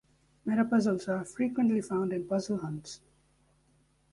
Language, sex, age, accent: English, male, 19-29, United States English